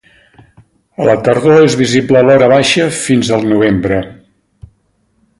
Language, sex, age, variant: Catalan, male, 60-69, Central